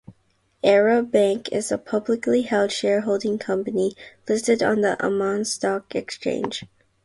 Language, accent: English, United States English; Filipino